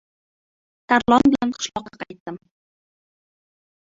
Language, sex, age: Uzbek, female, 19-29